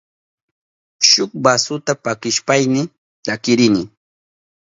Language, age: Southern Pastaza Quechua, 30-39